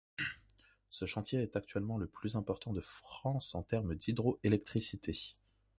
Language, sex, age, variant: French, male, 19-29, Français de métropole